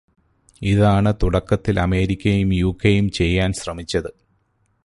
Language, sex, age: Malayalam, male, 40-49